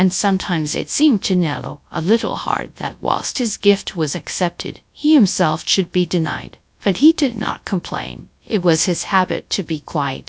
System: TTS, GradTTS